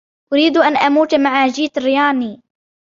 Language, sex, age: Arabic, female, 19-29